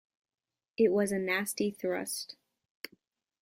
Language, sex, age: English, female, under 19